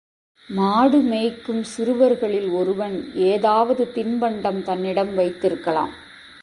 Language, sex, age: Tamil, female, 40-49